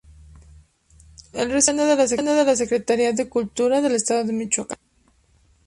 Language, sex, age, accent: Spanish, female, 19-29, México